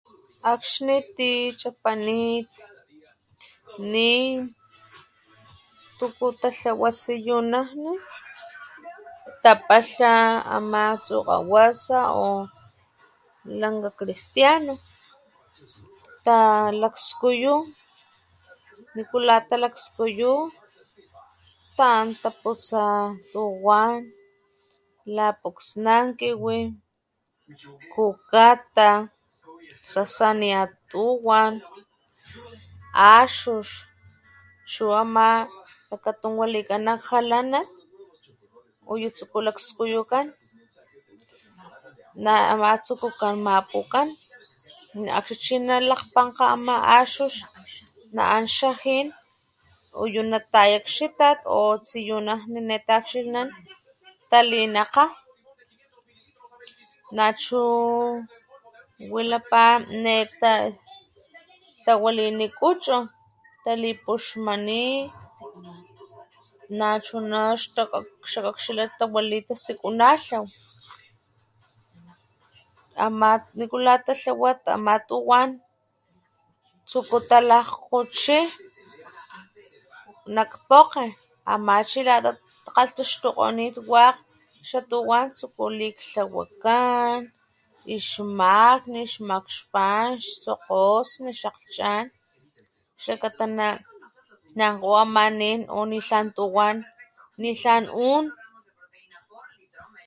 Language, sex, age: Papantla Totonac, female, 30-39